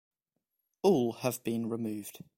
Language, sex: English, male